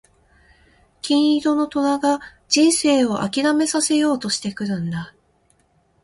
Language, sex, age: Japanese, female, 40-49